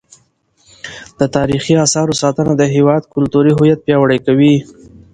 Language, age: Pashto, under 19